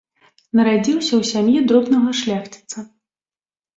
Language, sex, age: Belarusian, female, 30-39